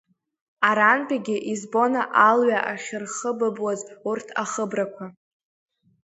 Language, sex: Abkhazian, female